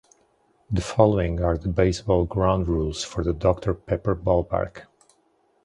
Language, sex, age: English, male, 40-49